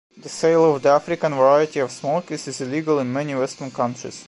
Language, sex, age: English, male, 19-29